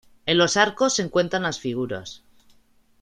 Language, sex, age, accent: Spanish, male, 30-39, España: Centro-Sur peninsular (Madrid, Toledo, Castilla-La Mancha)